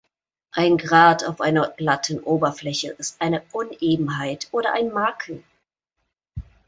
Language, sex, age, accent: German, female, 30-39, Deutschland Deutsch